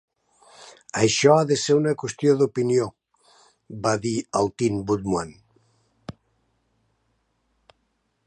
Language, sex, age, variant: Catalan, male, 60-69, Nord-Occidental